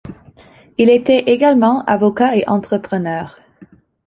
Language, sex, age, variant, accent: French, female, 19-29, Français d'Amérique du Nord, Français du Canada